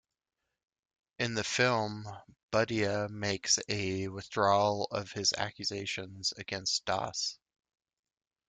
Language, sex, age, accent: English, male, 30-39, United States English